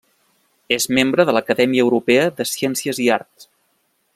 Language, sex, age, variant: Catalan, male, 30-39, Central